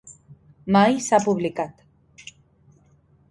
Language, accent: Catalan, valencià